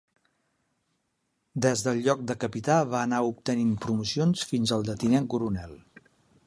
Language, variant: Catalan, Central